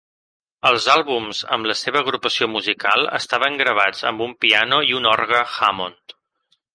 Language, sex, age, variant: Catalan, male, 30-39, Balear